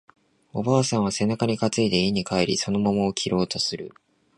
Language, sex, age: Japanese, male, 19-29